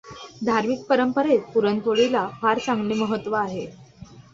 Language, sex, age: Marathi, female, 19-29